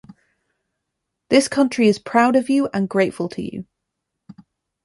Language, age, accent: English, 30-39, England English